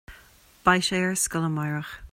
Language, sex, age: Irish, female, 40-49